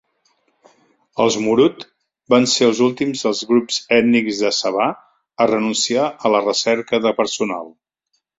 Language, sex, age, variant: Catalan, male, 60-69, Septentrional